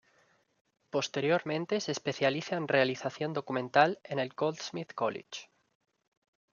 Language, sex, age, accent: Spanish, male, 19-29, España: Norte peninsular (Asturias, Castilla y León, Cantabria, País Vasco, Navarra, Aragón, La Rioja, Guadalajara, Cuenca)